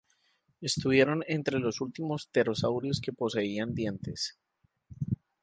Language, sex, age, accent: Spanish, male, 30-39, Caribe: Cuba, Venezuela, Puerto Rico, República Dominicana, Panamá, Colombia caribeña, México caribeño, Costa del golfo de México